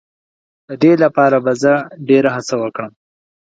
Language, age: Pashto, 19-29